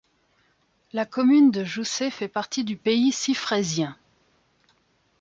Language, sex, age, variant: French, female, 30-39, Français de métropole